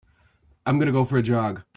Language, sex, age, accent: English, male, 30-39, United States English